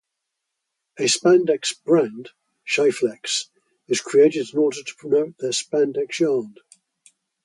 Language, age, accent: English, 80-89, England English